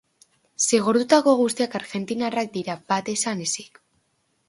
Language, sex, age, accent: Basque, female, under 19, Erdialdekoa edo Nafarra (Gipuzkoa, Nafarroa)